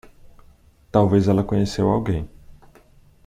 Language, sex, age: Portuguese, male, 19-29